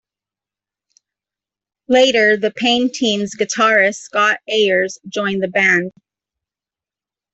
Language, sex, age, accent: English, female, 40-49, United States English